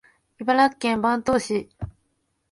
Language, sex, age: Japanese, female, 19-29